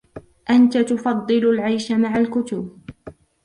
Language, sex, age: Arabic, female, 19-29